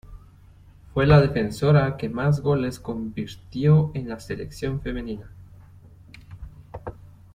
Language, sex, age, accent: Spanish, male, 19-29, América central